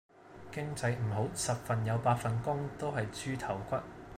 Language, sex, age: Cantonese, male, 19-29